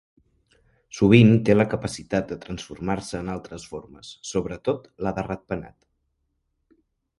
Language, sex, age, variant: Catalan, male, 19-29, Central